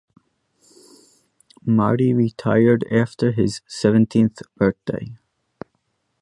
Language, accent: English, United States English